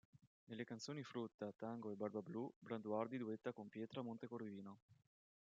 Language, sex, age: Italian, male, 30-39